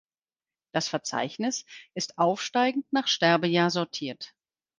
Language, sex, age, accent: German, female, 50-59, Deutschland Deutsch